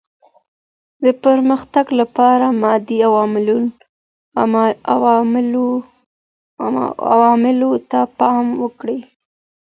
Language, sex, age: Pashto, female, 19-29